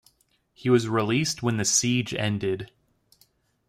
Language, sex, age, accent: English, male, 19-29, United States English